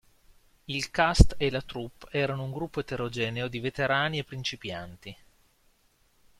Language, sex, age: Italian, male, 30-39